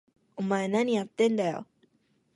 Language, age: Japanese, 19-29